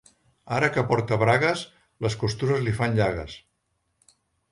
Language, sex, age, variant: Catalan, male, 60-69, Central